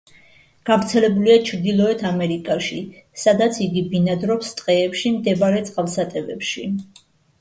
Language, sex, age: Georgian, female, 50-59